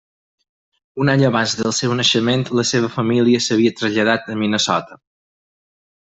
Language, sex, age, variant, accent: Catalan, male, 30-39, Balear, mallorquí